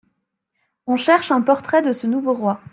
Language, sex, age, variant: French, female, 19-29, Français de métropole